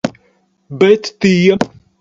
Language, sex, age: Latvian, male, 50-59